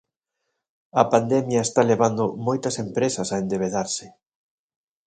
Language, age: Galician, 40-49